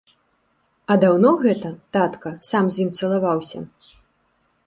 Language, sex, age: Belarusian, female, 30-39